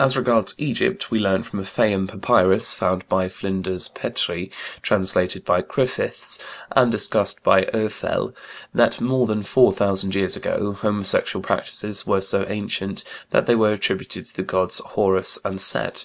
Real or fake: real